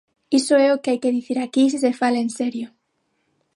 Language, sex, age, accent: Galician, female, under 19, Normativo (estándar); Neofalante